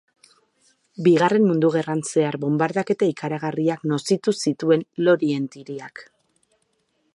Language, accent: Basque, Mendebalekoa (Araba, Bizkaia, Gipuzkoako mendebaleko herri batzuk)